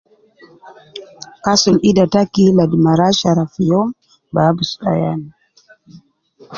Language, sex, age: Nubi, female, 60-69